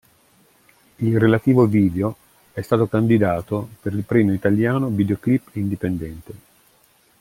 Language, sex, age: Italian, male, 50-59